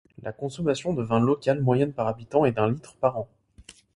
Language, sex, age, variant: French, male, 19-29, Français de métropole